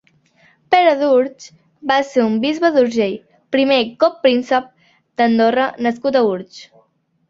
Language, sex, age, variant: Catalan, female, under 19, Central